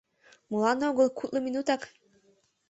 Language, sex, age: Mari, female, under 19